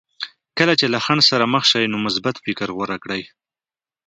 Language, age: Pashto, 30-39